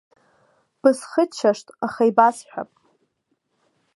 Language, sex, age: Abkhazian, female, 19-29